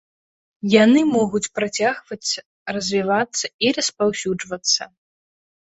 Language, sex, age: Belarusian, female, 30-39